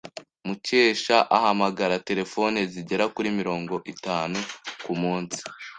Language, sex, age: Kinyarwanda, male, under 19